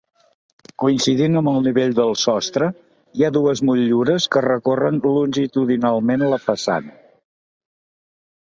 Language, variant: Catalan, Central